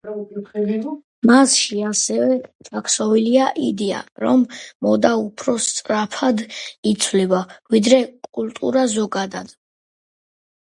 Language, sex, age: Georgian, female, 30-39